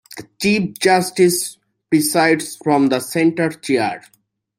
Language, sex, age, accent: English, male, 19-29, United States English